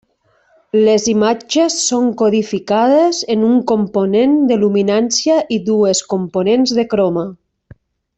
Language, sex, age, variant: Catalan, female, 40-49, Nord-Occidental